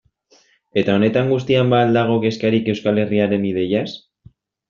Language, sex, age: Basque, male, 19-29